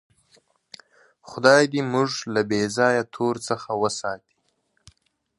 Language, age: Pashto, 19-29